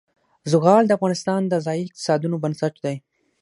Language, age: Pashto, under 19